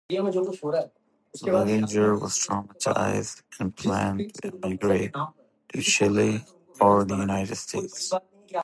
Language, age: English, 60-69